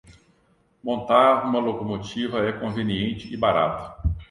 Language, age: Portuguese, 40-49